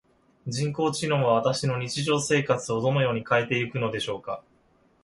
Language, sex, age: Japanese, male, 19-29